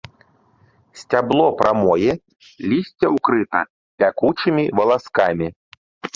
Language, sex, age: Belarusian, male, 30-39